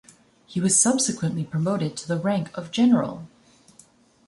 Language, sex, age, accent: English, female, 19-29, Canadian English